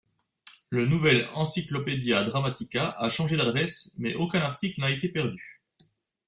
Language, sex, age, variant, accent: French, male, 30-39, Français d'Europe, Français de Suisse